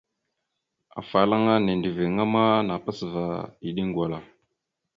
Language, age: Mada (Cameroon), 19-29